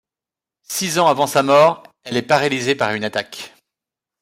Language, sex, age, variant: French, male, 40-49, Français de métropole